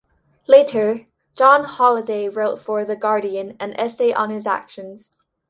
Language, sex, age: English, female, under 19